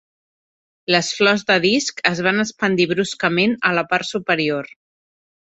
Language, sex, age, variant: Catalan, female, 40-49, Central